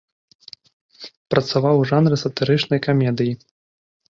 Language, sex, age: Belarusian, male, 19-29